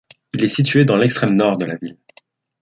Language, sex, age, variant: French, male, 19-29, Français de métropole